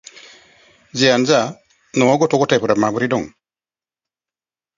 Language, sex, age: Bodo, female, 40-49